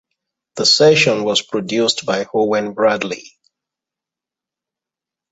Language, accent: English, United States English; England English